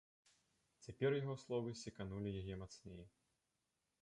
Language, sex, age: Belarusian, male, 19-29